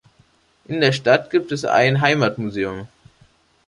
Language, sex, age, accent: German, male, under 19, Deutschland Deutsch